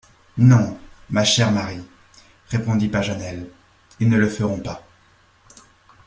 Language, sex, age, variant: French, male, 19-29, Français de métropole